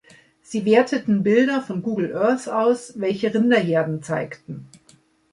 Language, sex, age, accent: German, female, 50-59, Deutschland Deutsch